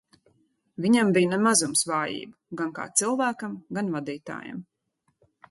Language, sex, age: Latvian, female, 40-49